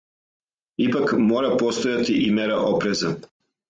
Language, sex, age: Serbian, male, 50-59